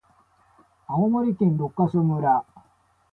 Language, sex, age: Japanese, male, 40-49